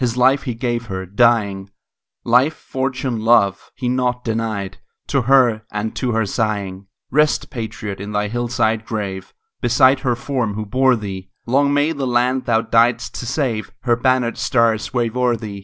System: none